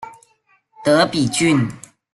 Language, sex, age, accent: Chinese, male, under 19, 出生地：湖南省